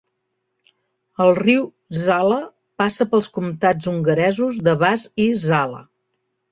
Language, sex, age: Catalan, female, 50-59